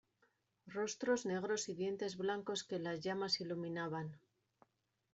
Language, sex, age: Spanish, female, 40-49